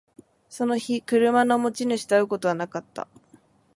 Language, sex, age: Japanese, female, 19-29